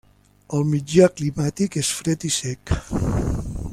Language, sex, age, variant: Catalan, male, 60-69, Central